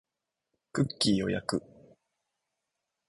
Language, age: Japanese, 19-29